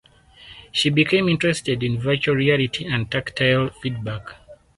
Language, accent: English, Southern African (South Africa, Zimbabwe, Namibia)